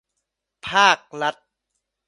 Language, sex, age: Thai, male, 19-29